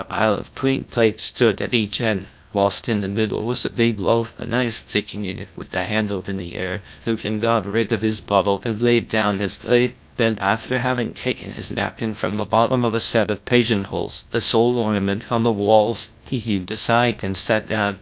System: TTS, GlowTTS